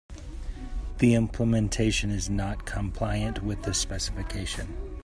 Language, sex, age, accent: English, male, 30-39, United States English